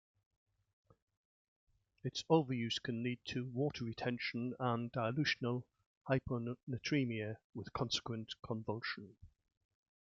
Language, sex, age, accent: English, male, 60-69, England English